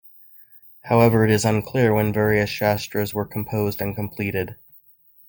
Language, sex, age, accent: English, male, 30-39, United States English